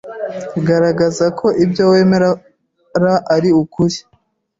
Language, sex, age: Kinyarwanda, female, 30-39